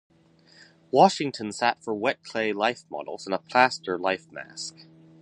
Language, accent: English, United States English